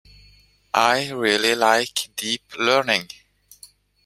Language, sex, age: English, male, 40-49